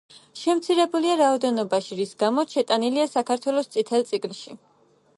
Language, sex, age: Georgian, female, 19-29